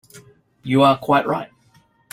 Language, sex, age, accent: English, male, 40-49, Australian English